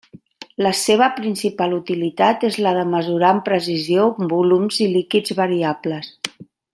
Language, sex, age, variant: Catalan, female, 50-59, Central